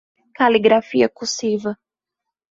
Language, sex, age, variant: Portuguese, female, 19-29, Portuguese (Brasil)